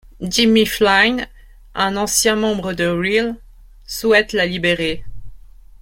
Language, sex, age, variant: French, male, under 19, Français de métropole